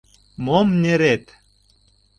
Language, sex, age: Mari, male, 60-69